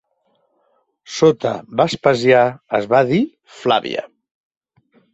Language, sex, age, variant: Catalan, male, 50-59, Central